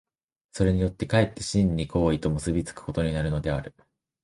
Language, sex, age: Japanese, male, under 19